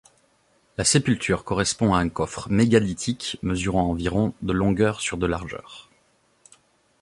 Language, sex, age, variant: French, male, 30-39, Français de métropole